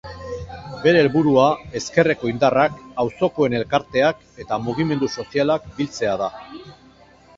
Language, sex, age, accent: Basque, male, 50-59, Erdialdekoa edo Nafarra (Gipuzkoa, Nafarroa)